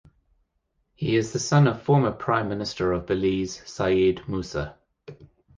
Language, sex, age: English, male, 50-59